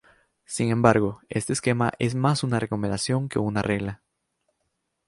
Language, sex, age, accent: Spanish, male, 19-29, América central